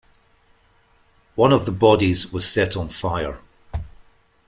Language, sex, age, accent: English, male, 50-59, Scottish English